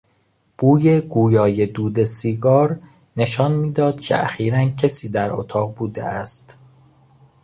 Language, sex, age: Persian, male, 19-29